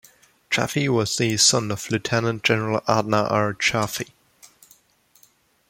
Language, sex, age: English, male, 19-29